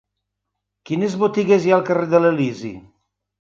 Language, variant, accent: Catalan, Valencià meridional, valencià